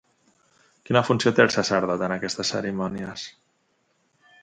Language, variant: Catalan, Central